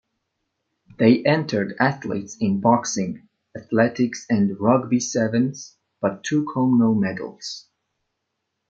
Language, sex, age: English, male, 19-29